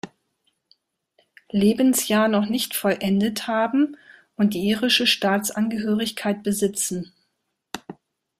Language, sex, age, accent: German, female, 40-49, Deutschland Deutsch